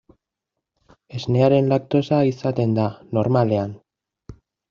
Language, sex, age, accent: Basque, male, 30-39, Mendebalekoa (Araba, Bizkaia, Gipuzkoako mendebaleko herri batzuk)